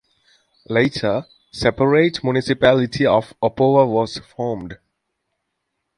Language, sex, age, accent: English, male, 19-29, United States English